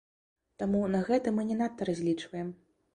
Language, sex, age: Belarusian, female, 19-29